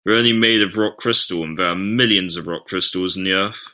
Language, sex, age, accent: English, male, under 19, England English